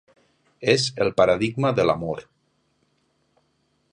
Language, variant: Catalan, Nord-Occidental